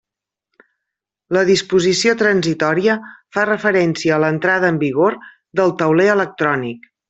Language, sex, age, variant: Catalan, female, 50-59, Central